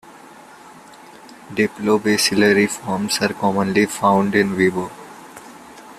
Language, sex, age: English, male, 19-29